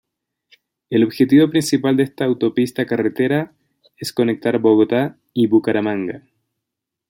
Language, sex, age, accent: Spanish, male, 19-29, Chileno: Chile, Cuyo